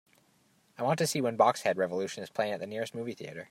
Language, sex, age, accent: English, male, 30-39, Canadian English